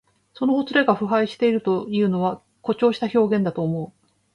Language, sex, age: Japanese, female, 50-59